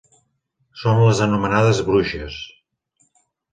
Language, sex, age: Catalan, male, 40-49